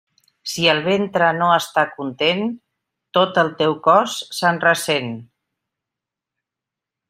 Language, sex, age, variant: Catalan, female, 60-69, Central